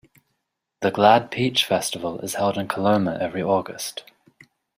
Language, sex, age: English, male, 30-39